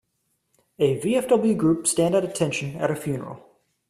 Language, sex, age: English, male, 30-39